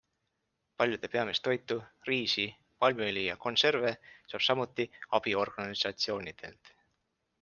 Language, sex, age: Estonian, male, 19-29